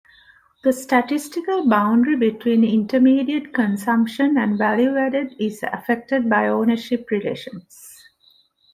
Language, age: English, 50-59